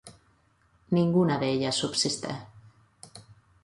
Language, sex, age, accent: Spanish, female, 40-49, España: Norte peninsular (Asturias, Castilla y León, Cantabria, País Vasco, Navarra, Aragón, La Rioja, Guadalajara, Cuenca)